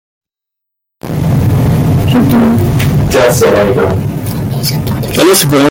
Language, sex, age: Kabyle, male, 19-29